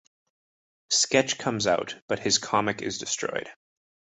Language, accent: English, Canadian English